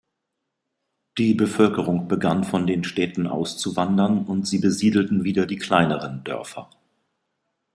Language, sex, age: German, male, 50-59